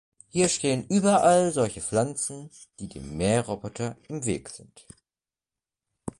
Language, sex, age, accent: German, male, under 19, Deutschland Deutsch